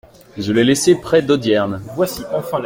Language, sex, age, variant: French, male, 19-29, Français de métropole